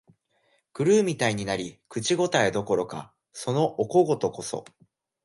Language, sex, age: Japanese, male, under 19